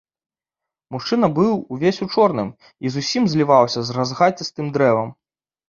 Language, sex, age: Belarusian, male, 30-39